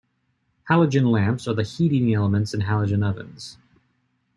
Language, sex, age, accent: English, male, 19-29, United States English